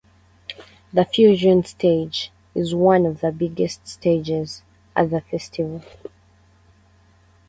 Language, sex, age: English, female, 19-29